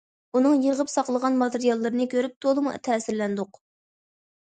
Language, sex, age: Uyghur, female, under 19